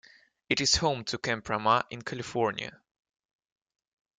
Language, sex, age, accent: English, male, 19-29, United States English